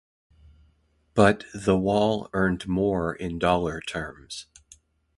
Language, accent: English, United States English